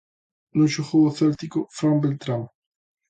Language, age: Galician, 19-29